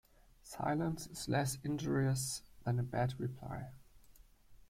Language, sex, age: English, male, 19-29